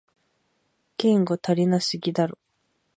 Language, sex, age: Japanese, female, 19-29